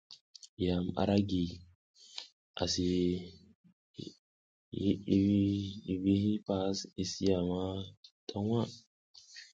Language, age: South Giziga, 19-29